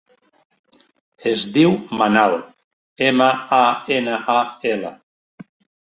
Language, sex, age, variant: Catalan, male, 50-59, Nord-Occidental